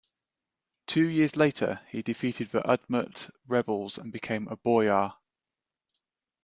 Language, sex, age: English, male, 40-49